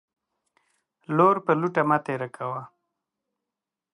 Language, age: Pashto, 30-39